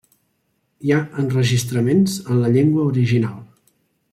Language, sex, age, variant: Catalan, male, 19-29, Central